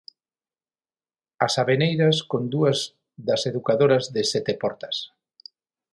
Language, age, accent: Galician, 50-59, Atlántico (seseo e gheada); Normativo (estándar)